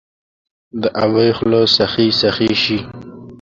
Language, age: Pashto, 19-29